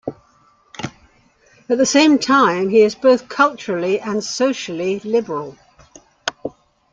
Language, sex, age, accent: English, female, 70-79, England English